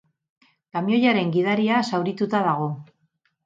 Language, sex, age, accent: Basque, female, 50-59, Mendebalekoa (Araba, Bizkaia, Gipuzkoako mendebaleko herri batzuk)